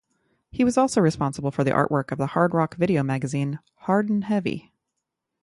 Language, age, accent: English, 30-39, United States English